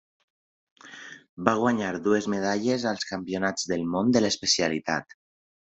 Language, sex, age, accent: Catalan, male, 19-29, valencià